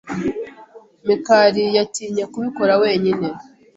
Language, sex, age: Kinyarwanda, female, 19-29